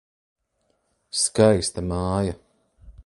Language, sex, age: Latvian, male, 40-49